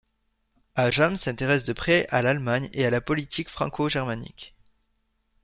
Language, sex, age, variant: French, male, 19-29, Français de métropole